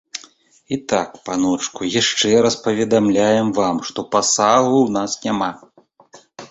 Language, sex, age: Belarusian, male, 40-49